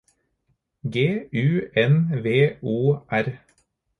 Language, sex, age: Norwegian Bokmål, male, 30-39